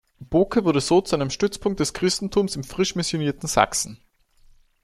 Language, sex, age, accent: German, male, 19-29, Österreichisches Deutsch